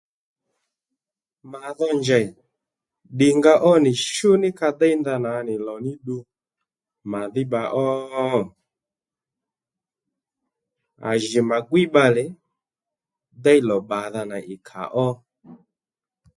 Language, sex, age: Lendu, male, 30-39